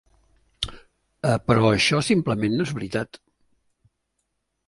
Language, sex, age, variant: Catalan, male, 60-69, Central